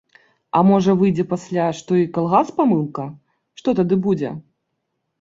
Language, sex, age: Belarusian, female, 30-39